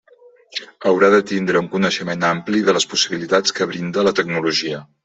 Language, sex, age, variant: Catalan, male, 50-59, Central